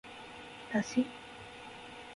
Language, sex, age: Japanese, female, 19-29